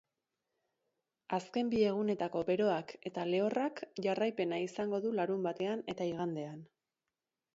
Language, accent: Basque, Erdialdekoa edo Nafarra (Gipuzkoa, Nafarroa)